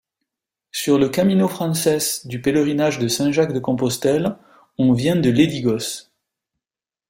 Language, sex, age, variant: French, male, 30-39, Français de métropole